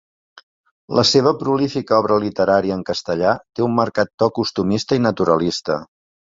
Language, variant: Catalan, Central